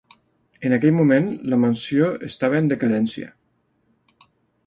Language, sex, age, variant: Catalan, male, 40-49, Nord-Occidental